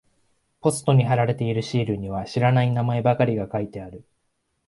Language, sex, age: Japanese, male, 19-29